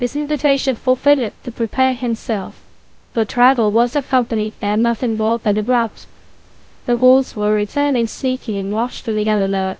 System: TTS, VITS